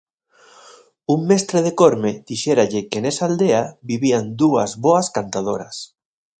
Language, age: Galician, 40-49